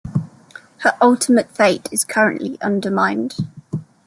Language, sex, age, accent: English, female, 19-29, England English